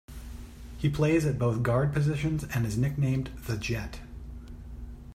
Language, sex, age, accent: English, male, 40-49, United States English